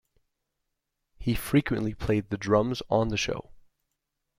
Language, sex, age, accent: English, male, 19-29, Canadian English